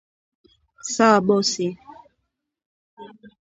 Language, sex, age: Swahili, female, 30-39